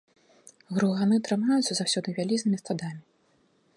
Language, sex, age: Belarusian, female, 30-39